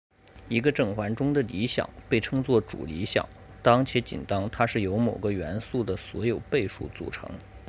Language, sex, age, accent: Chinese, male, 30-39, 出生地：河南省